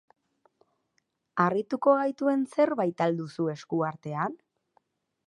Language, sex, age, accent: Basque, female, 30-39, Erdialdekoa edo Nafarra (Gipuzkoa, Nafarroa)